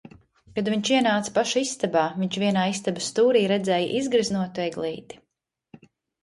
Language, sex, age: Latvian, female, 30-39